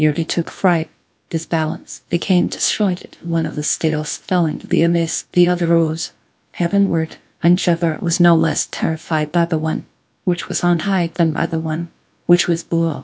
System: TTS, GlowTTS